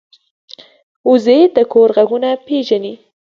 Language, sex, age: Pashto, female, 19-29